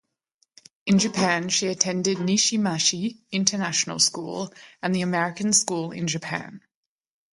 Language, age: English, 30-39